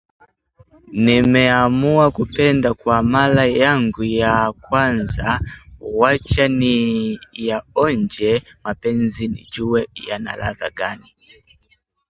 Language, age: Swahili, 19-29